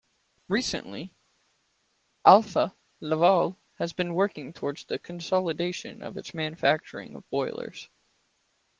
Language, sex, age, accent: English, male, 19-29, United States English